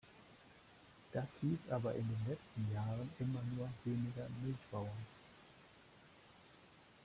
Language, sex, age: German, male, 50-59